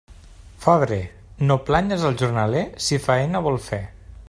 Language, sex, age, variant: Catalan, male, 19-29, Central